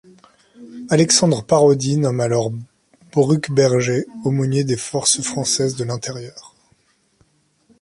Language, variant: French, Français de métropole